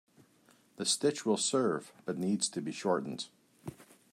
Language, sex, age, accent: English, male, 60-69, Canadian English